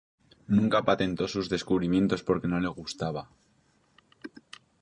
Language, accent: Spanish, España: Centro-Sur peninsular (Madrid, Toledo, Castilla-La Mancha)